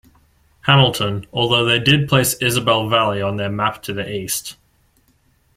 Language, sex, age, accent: English, male, under 19, Australian English